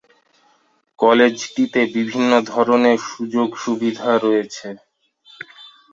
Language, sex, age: Bengali, male, 19-29